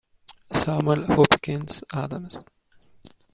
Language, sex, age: Italian, male, 19-29